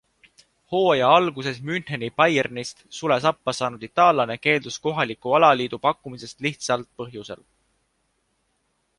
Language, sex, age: Estonian, male, 19-29